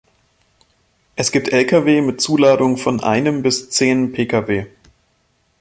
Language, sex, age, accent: German, male, 30-39, Deutschland Deutsch